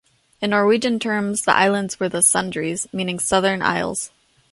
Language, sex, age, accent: English, female, 19-29, United States English